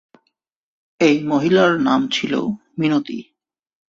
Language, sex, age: Bengali, male, 30-39